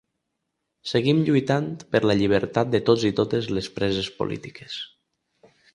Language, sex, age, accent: Catalan, male, 30-39, valencià